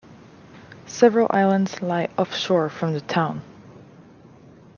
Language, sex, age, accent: English, female, 19-29, Canadian English